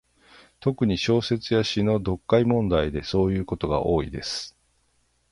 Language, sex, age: Japanese, male, 40-49